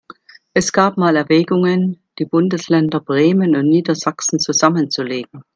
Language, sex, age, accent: German, female, 50-59, Deutschland Deutsch